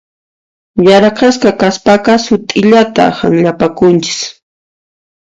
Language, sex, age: Puno Quechua, female, 19-29